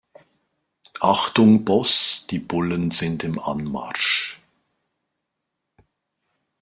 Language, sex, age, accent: German, male, 40-49, Schweizerdeutsch